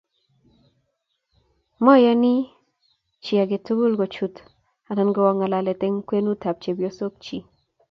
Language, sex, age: Kalenjin, female, 19-29